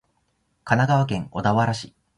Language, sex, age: Japanese, male, 19-29